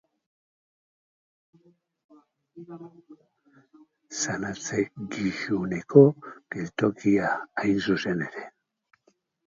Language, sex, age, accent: Basque, male, 60-69, Mendebalekoa (Araba, Bizkaia, Gipuzkoako mendebaleko herri batzuk)